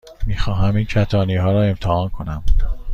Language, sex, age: Persian, male, 30-39